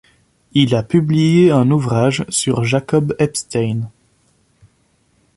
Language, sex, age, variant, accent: French, male, under 19, Français d'Europe, Français de Belgique